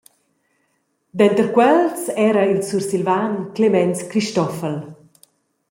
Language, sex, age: Romansh, female, 40-49